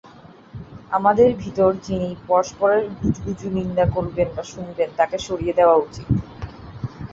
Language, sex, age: Bengali, female, 19-29